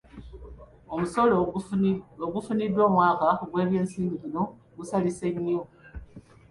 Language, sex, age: Ganda, male, 19-29